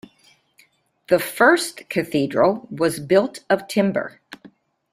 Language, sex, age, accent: English, female, 70-79, United States English